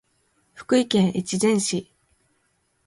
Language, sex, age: Japanese, female, 19-29